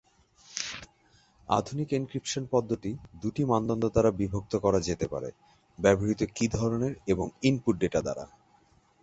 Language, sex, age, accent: Bengali, male, 40-49, Bangladeshi